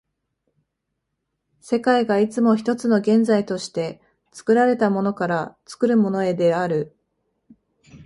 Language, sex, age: Japanese, female, 30-39